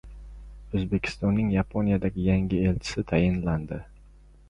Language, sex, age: Uzbek, male, 19-29